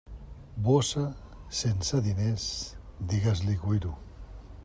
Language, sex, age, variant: Catalan, male, 60-69, Central